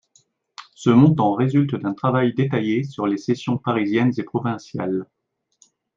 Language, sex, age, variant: French, male, 40-49, Français de métropole